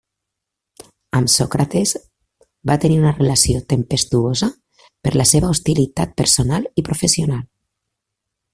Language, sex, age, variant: Catalan, female, 40-49, Septentrional